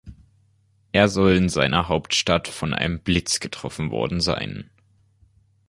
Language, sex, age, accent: German, male, under 19, Deutschland Deutsch